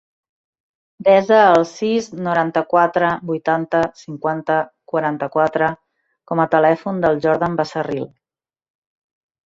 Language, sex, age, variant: Catalan, female, 40-49, Central